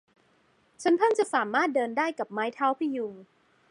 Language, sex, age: Thai, female, 19-29